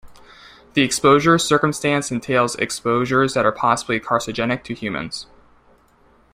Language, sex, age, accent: English, male, 19-29, United States English